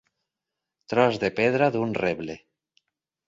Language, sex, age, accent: Catalan, male, 40-49, valencià